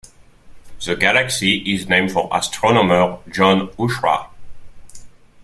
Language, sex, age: English, male, 30-39